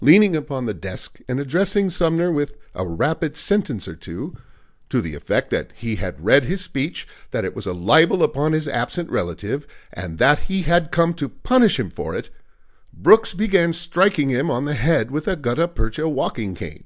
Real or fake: real